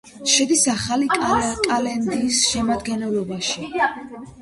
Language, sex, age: Georgian, female, under 19